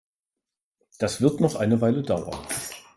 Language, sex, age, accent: German, male, 40-49, Deutschland Deutsch